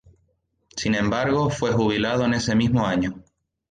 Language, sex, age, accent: Spanish, male, 19-29, España: Islas Canarias